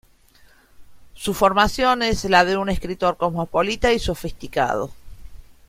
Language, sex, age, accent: Spanish, female, 50-59, Rioplatense: Argentina, Uruguay, este de Bolivia, Paraguay